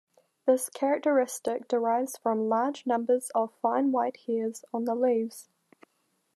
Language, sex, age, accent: English, female, 19-29, New Zealand English